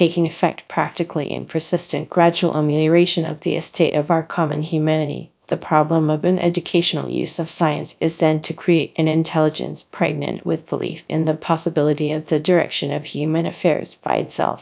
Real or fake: fake